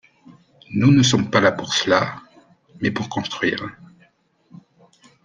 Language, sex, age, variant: French, male, 40-49, Français de métropole